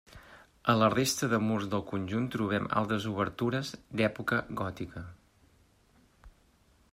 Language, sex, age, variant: Catalan, male, 40-49, Central